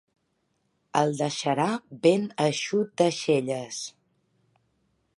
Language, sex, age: Catalan, female, 40-49